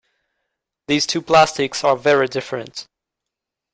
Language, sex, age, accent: English, male, 19-29, United States English